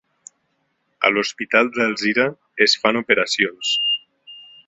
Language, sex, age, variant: Catalan, male, 19-29, Nord-Occidental